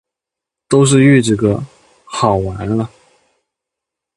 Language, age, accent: Chinese, 19-29, 出生地：江西省